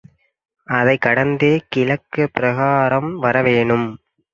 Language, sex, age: Tamil, male, 19-29